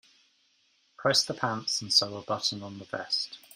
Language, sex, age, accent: English, male, 30-39, England English